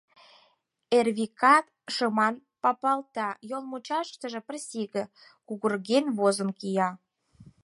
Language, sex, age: Mari, female, 19-29